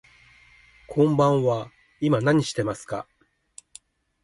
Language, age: Japanese, 60-69